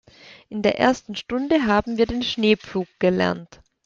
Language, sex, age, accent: German, female, 30-39, Deutschland Deutsch